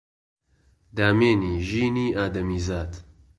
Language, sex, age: Central Kurdish, male, 30-39